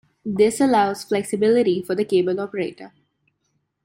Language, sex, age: English, female, 19-29